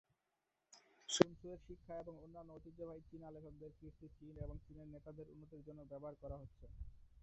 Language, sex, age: Bengali, male, 19-29